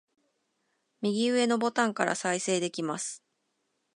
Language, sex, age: Japanese, female, 40-49